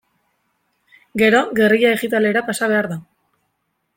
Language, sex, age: Basque, female, 19-29